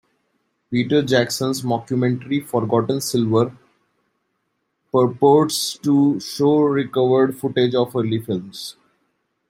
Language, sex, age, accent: English, male, 19-29, India and South Asia (India, Pakistan, Sri Lanka)